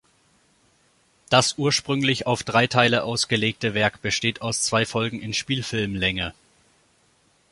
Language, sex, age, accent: German, male, 19-29, Deutschland Deutsch